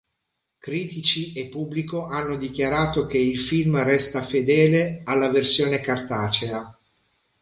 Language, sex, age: Italian, male, 40-49